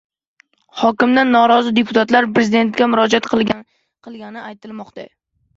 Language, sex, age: Uzbek, male, under 19